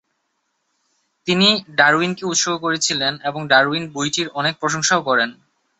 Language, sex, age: Bengali, male, 19-29